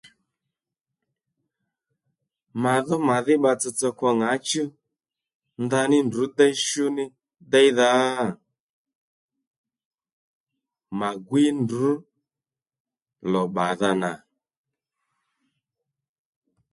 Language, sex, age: Lendu, male, 30-39